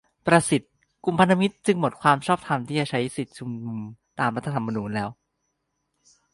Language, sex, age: Thai, male, 19-29